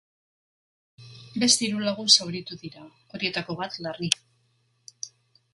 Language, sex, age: Basque, female, 60-69